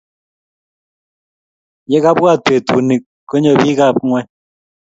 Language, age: Kalenjin, 19-29